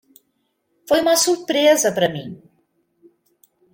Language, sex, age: Portuguese, female, 50-59